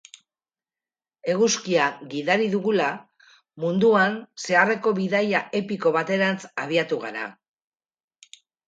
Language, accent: Basque, Mendebalekoa (Araba, Bizkaia, Gipuzkoako mendebaleko herri batzuk)